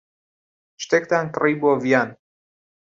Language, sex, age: Central Kurdish, male, 19-29